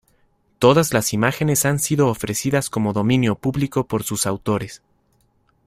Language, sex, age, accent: Spanish, male, 30-39, México